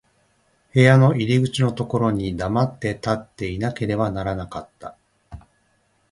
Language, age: Japanese, 40-49